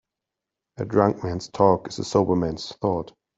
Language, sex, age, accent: English, male, 30-39, United States English